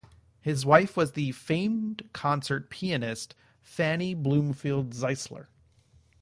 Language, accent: English, United States English